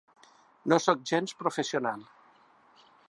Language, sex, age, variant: Catalan, male, 60-69, Central